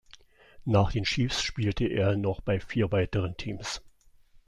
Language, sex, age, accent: German, male, 60-69, Deutschland Deutsch